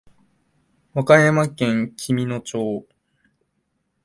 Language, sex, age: Japanese, male, 19-29